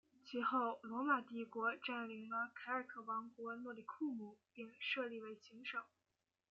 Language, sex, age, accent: Chinese, female, 19-29, 出生地：黑龙江省